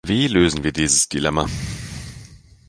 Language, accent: German, Deutschland Deutsch